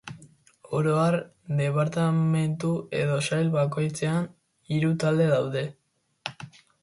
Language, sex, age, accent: Basque, female, 90+, Erdialdekoa edo Nafarra (Gipuzkoa, Nafarroa)